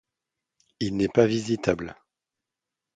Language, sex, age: French, male, 40-49